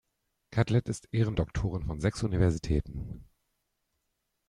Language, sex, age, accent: German, male, 30-39, Deutschland Deutsch